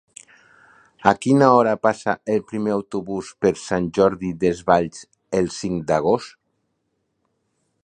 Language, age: Catalan, 50-59